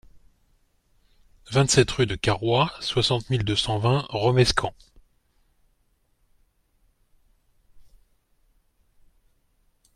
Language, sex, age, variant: French, male, 50-59, Français de métropole